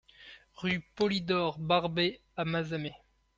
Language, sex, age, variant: French, male, 19-29, Français de métropole